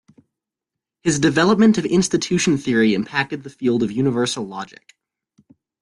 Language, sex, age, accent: English, male, 19-29, United States English